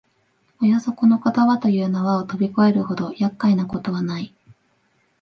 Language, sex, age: Japanese, female, 19-29